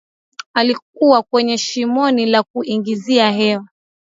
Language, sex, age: Swahili, female, 19-29